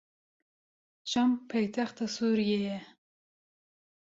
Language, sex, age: Kurdish, female, 19-29